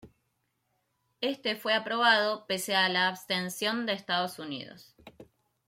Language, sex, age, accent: Spanish, female, 40-49, Rioplatense: Argentina, Uruguay, este de Bolivia, Paraguay